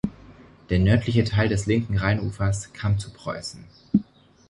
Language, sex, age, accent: German, male, 19-29, Deutschland Deutsch